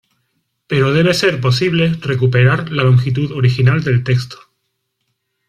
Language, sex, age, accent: Spanish, male, 40-49, España: Sur peninsular (Andalucia, Extremadura, Murcia)